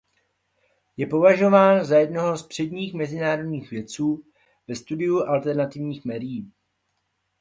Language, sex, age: Czech, male, 40-49